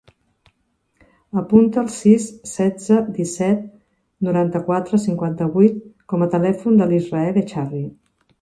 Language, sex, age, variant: Catalan, female, 50-59, Central